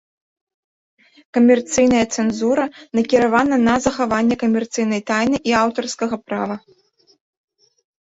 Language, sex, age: Belarusian, female, 19-29